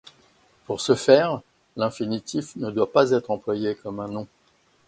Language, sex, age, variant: French, male, 60-69, Français de métropole